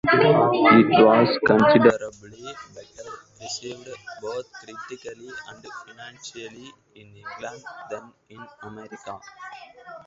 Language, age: English, 19-29